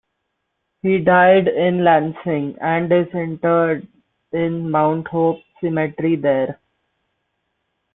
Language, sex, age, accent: English, male, 19-29, India and South Asia (India, Pakistan, Sri Lanka)